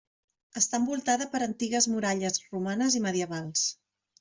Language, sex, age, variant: Catalan, female, 40-49, Central